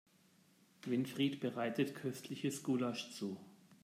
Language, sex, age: German, male, 40-49